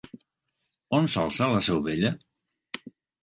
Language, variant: Catalan, Central